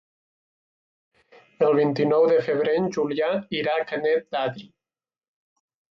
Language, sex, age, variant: Catalan, male, 19-29, Nord-Occidental